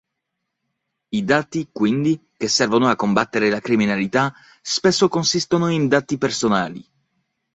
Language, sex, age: Italian, male, 30-39